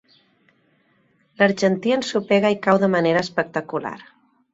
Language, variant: Catalan, Central